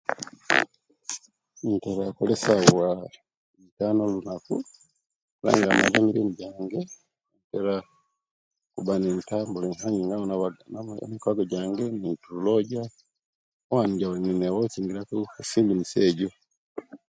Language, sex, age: Kenyi, male, 30-39